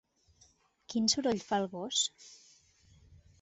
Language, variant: Catalan, Central